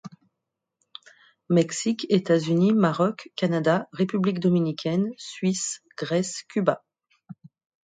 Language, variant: French, Français de métropole